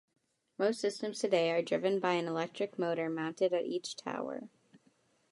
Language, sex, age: English, female, under 19